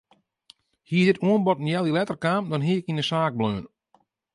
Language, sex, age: Western Frisian, male, 30-39